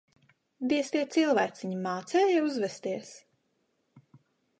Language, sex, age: Latvian, female, 19-29